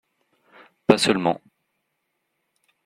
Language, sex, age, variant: French, male, 30-39, Français de métropole